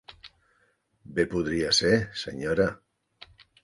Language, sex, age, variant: Catalan, male, 60-69, Central